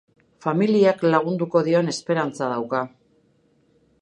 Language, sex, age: Basque, female, 50-59